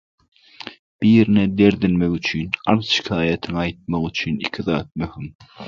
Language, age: Turkmen, 19-29